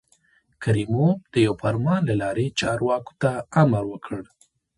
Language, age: Pashto, 30-39